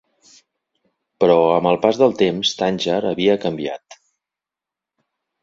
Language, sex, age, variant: Catalan, male, 40-49, Central